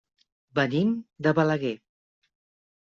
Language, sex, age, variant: Catalan, female, 40-49, Central